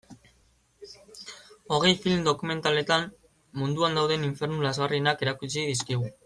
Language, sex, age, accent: Basque, male, 19-29, Mendebalekoa (Araba, Bizkaia, Gipuzkoako mendebaleko herri batzuk)